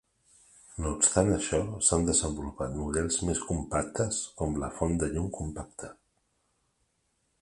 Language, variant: Catalan, Central